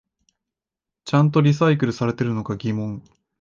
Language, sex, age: Japanese, male, 19-29